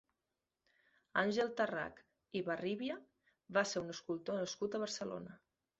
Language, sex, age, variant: Catalan, female, 30-39, Balear